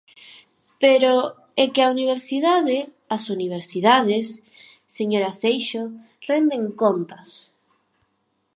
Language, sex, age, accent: Galician, female, 19-29, Normativo (estándar)